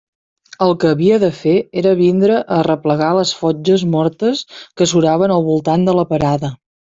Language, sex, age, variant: Catalan, female, 30-39, Central